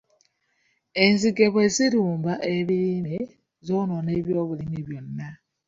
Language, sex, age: Ganda, female, 19-29